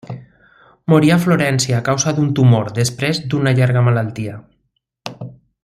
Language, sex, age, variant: Catalan, male, 40-49, Central